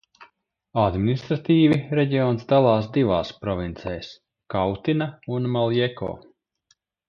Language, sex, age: Latvian, male, 30-39